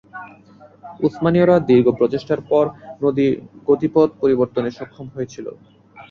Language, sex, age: Bengali, male, 19-29